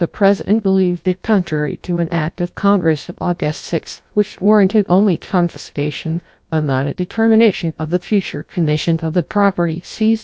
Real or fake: fake